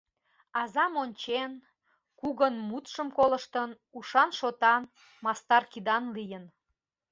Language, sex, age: Mari, female, 40-49